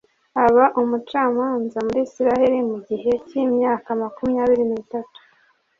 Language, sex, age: Kinyarwanda, female, 30-39